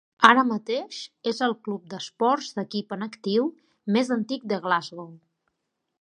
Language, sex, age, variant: Catalan, female, 30-39, Nord-Occidental